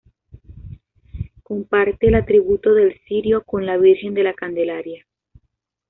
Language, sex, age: Spanish, female, 19-29